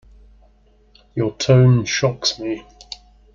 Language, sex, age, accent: English, male, 30-39, England English